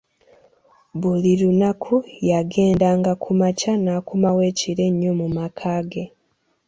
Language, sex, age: Ganda, female, 19-29